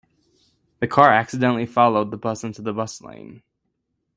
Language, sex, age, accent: English, male, 19-29, United States English